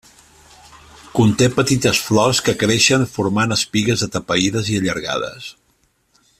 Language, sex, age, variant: Catalan, male, 50-59, Central